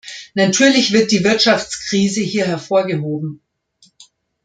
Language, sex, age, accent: German, female, 50-59, Deutschland Deutsch